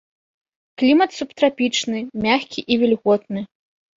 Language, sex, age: Belarusian, female, 19-29